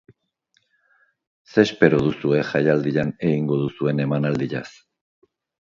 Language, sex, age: Basque, male, 60-69